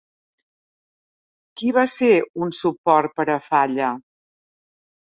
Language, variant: Catalan, Central